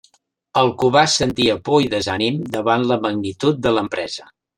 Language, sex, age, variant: Catalan, male, 60-69, Central